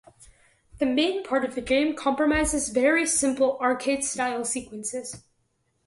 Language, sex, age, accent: English, female, under 19, United States English